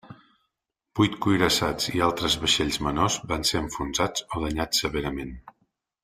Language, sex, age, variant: Catalan, male, 40-49, Central